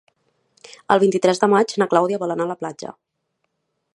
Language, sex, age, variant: Catalan, female, 19-29, Central